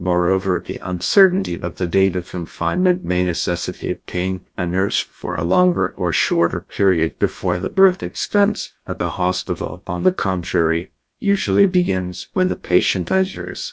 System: TTS, GlowTTS